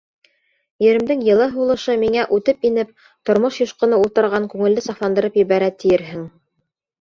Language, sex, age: Bashkir, female, 30-39